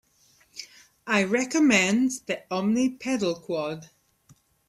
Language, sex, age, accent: English, male, 30-39, England English